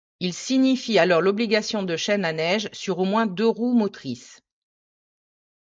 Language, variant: French, Français de métropole